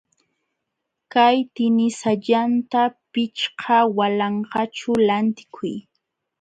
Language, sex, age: Jauja Wanca Quechua, female, 19-29